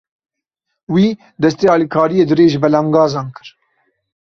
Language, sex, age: Kurdish, male, 19-29